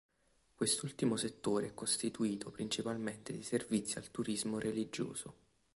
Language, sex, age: Italian, male, 19-29